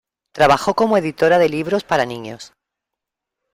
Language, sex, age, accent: Spanish, female, 50-59, España: Sur peninsular (Andalucia, Extremadura, Murcia)